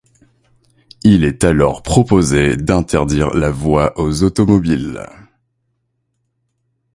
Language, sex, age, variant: French, male, 19-29, Français de métropole